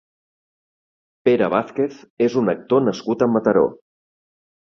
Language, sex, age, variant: Catalan, male, 40-49, Septentrional